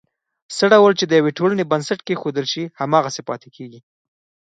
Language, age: Pashto, under 19